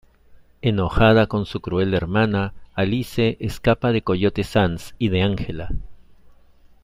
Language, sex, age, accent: Spanish, male, 50-59, Andino-Pacífico: Colombia, Perú, Ecuador, oeste de Bolivia y Venezuela andina